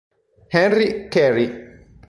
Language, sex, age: Italian, male, 40-49